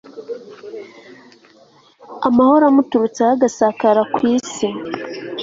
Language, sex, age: Kinyarwanda, female, 19-29